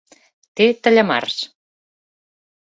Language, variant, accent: Catalan, Central, central